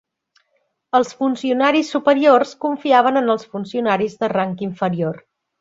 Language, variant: Catalan, Central